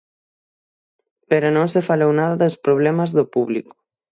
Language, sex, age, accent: Galician, male, 19-29, Atlántico (seseo e gheada); Normativo (estándar)